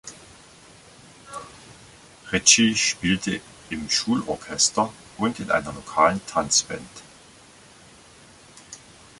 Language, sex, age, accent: German, male, 50-59, Deutschland Deutsch